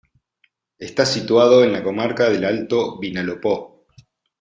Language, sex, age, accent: Spanish, male, 40-49, Rioplatense: Argentina, Uruguay, este de Bolivia, Paraguay